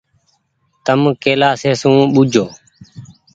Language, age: Goaria, 30-39